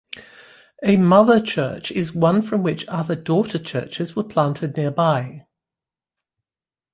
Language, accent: English, England English